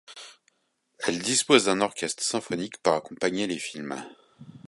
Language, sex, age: French, male, 40-49